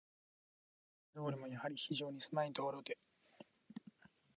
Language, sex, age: Japanese, male, 19-29